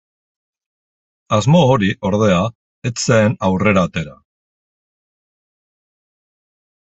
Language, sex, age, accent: Basque, male, 50-59, Mendebalekoa (Araba, Bizkaia, Gipuzkoako mendebaleko herri batzuk)